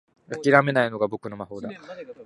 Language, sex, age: Japanese, male, under 19